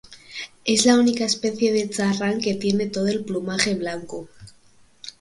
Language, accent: Spanish, España: Norte peninsular (Asturias, Castilla y León, Cantabria, País Vasco, Navarra, Aragón, La Rioja, Guadalajara, Cuenca)